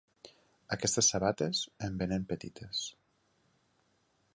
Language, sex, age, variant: Catalan, male, 30-39, Nord-Occidental